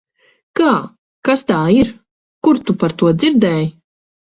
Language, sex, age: Latvian, female, 30-39